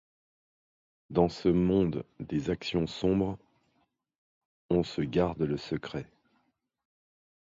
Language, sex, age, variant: French, male, 40-49, Français de métropole